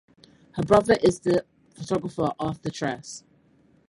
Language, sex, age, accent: English, female, 19-29, England English